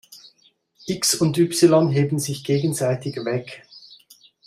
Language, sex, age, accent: German, male, 50-59, Schweizerdeutsch